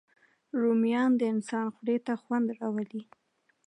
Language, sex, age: Pashto, female, 19-29